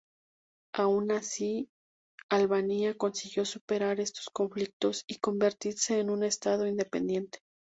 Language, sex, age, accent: Spanish, female, 30-39, México